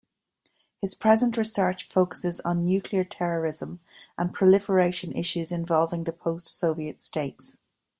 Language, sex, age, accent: English, female, 50-59, Irish English